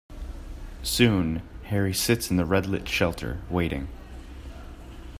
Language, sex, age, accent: English, male, 19-29, United States English